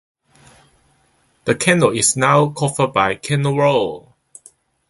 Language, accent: English, Hong Kong English